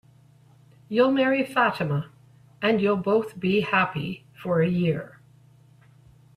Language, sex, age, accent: English, female, 50-59, Canadian English